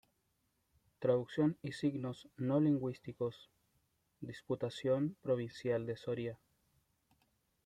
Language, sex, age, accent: Spanish, male, 30-39, Chileno: Chile, Cuyo